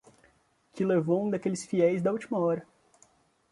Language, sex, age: Portuguese, male, 19-29